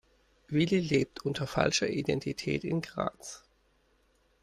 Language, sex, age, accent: German, male, 30-39, Deutschland Deutsch